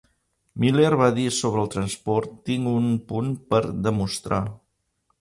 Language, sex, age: Catalan, male, 60-69